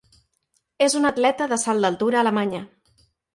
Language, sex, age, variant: Catalan, male, 30-39, Central